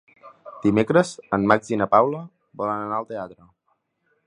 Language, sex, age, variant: Catalan, male, 19-29, Central